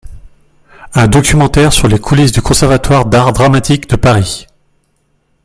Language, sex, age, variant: French, male, 30-39, Français de métropole